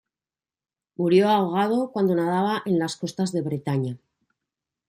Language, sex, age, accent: Spanish, female, 40-49, España: Norte peninsular (Asturias, Castilla y León, Cantabria, País Vasco, Navarra, Aragón, La Rioja, Guadalajara, Cuenca)